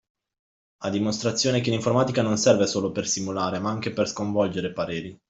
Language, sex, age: Italian, male, 19-29